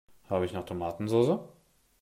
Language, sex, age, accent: German, male, 30-39, Deutschland Deutsch